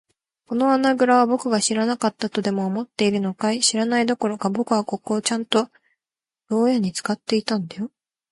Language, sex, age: Japanese, female, 19-29